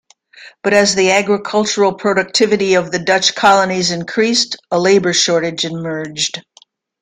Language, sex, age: English, female, 70-79